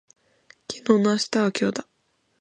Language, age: Japanese, under 19